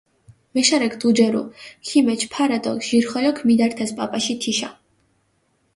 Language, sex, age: Mingrelian, female, 19-29